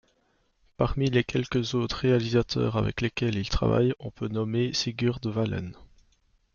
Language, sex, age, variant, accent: French, male, 19-29, Français d'Europe, Français de Belgique